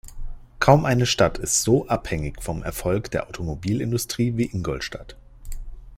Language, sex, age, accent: German, male, 40-49, Deutschland Deutsch